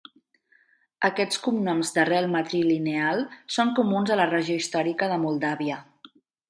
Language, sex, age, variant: Catalan, female, 30-39, Central